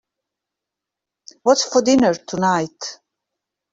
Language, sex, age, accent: English, female, 50-59, Australian English